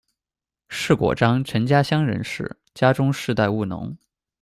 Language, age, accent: Chinese, 19-29, 出生地：四川省